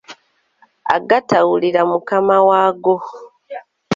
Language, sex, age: Ganda, female, 19-29